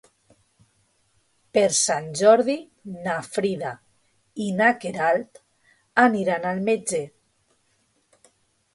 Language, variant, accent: Catalan, Alacantí, valencià